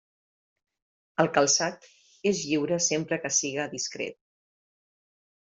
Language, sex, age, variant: Catalan, female, 40-49, Central